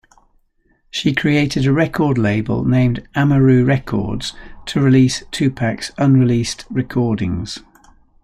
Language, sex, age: English, male, 60-69